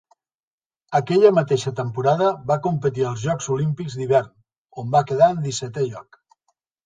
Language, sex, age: Catalan, male, 50-59